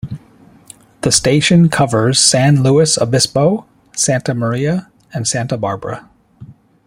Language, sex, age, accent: English, male, 50-59, United States English